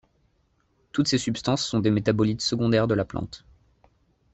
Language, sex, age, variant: French, male, under 19, Français de métropole